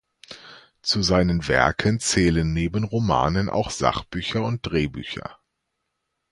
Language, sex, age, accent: German, male, 30-39, Deutschland Deutsch